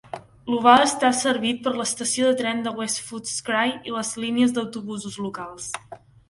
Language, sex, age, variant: Catalan, female, under 19, Central